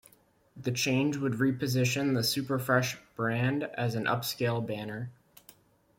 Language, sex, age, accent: English, male, 19-29, United States English